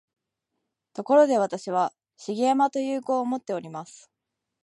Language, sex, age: Japanese, female, 19-29